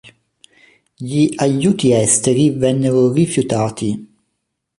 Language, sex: Italian, male